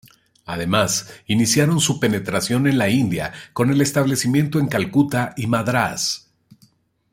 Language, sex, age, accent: Spanish, male, 40-49, México